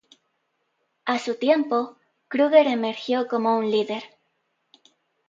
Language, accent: Spanish, España: Norte peninsular (Asturias, Castilla y León, Cantabria, País Vasco, Navarra, Aragón, La Rioja, Guadalajara, Cuenca)